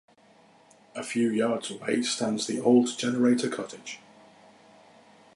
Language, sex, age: English, male, 40-49